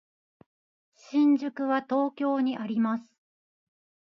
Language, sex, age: Japanese, female, 40-49